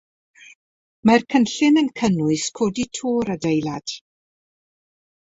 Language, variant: Welsh, South-Western Welsh